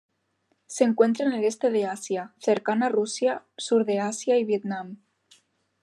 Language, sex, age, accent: Spanish, female, under 19, España: Norte peninsular (Asturias, Castilla y León, Cantabria, País Vasco, Navarra, Aragón, La Rioja, Guadalajara, Cuenca)